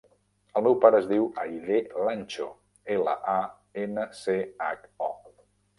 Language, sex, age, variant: Catalan, male, 50-59, Central